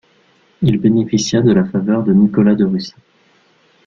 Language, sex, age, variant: French, male, 19-29, Français de métropole